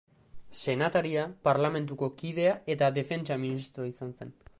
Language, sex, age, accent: Basque, male, 19-29, Mendebalekoa (Araba, Bizkaia, Gipuzkoako mendebaleko herri batzuk)